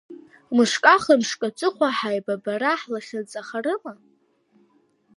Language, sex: Abkhazian, female